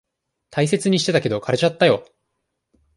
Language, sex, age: Japanese, male, 19-29